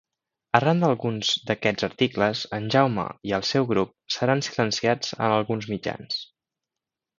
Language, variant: Catalan, Central